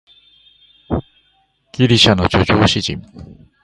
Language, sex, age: Japanese, male, 50-59